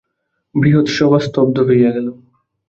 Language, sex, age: Bengali, male, 19-29